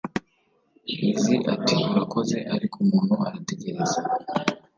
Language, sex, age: Kinyarwanda, male, 19-29